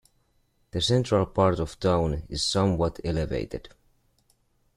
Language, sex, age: English, male, 30-39